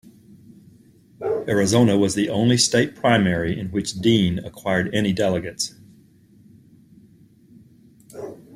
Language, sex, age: English, male, 60-69